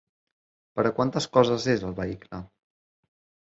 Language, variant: Catalan, Central